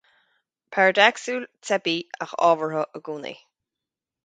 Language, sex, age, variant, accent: Irish, female, 30-39, Gaeilge Chonnacht, Cainteoir dúchais, Gaeltacht